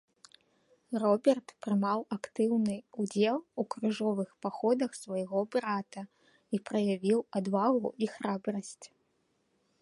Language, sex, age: Belarusian, female, 19-29